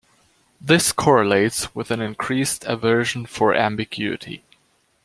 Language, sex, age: English, male, under 19